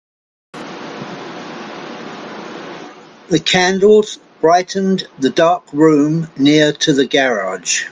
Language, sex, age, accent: English, male, 70-79, England English